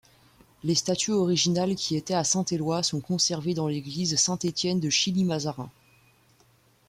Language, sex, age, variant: French, female, 19-29, Français de métropole